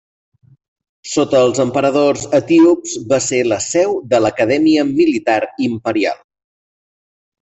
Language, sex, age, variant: Catalan, male, 40-49, Central